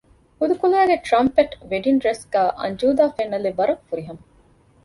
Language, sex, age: Divehi, female, 40-49